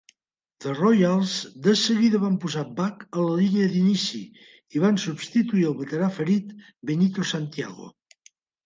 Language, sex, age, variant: Catalan, male, 50-59, Central